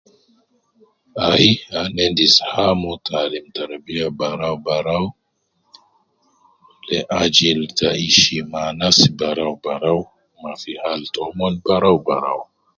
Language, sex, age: Nubi, male, 30-39